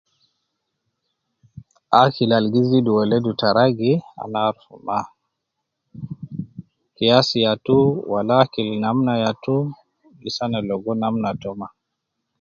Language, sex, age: Nubi, male, 50-59